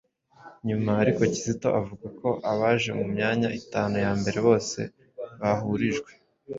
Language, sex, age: Kinyarwanda, male, 19-29